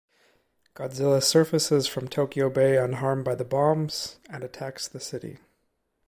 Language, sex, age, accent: English, male, 19-29, United States English